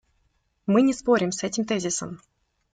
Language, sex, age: Russian, female, 19-29